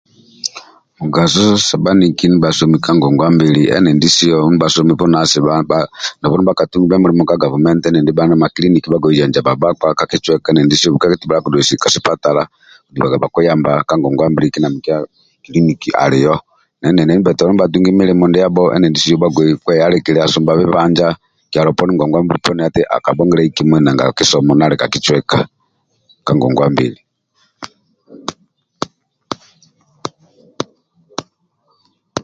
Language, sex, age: Amba (Uganda), male, 50-59